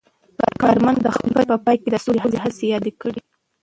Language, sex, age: Pashto, female, 19-29